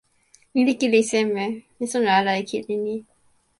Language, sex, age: Toki Pona, female, 19-29